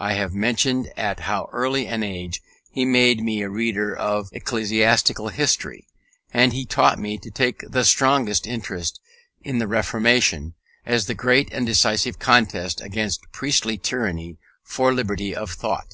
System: none